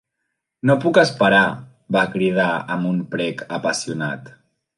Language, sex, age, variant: Catalan, male, 19-29, Central